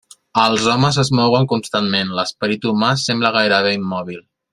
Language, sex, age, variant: Catalan, male, 19-29, Central